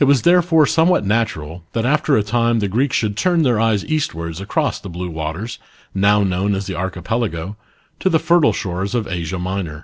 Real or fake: real